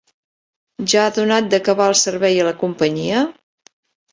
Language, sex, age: Catalan, female, 60-69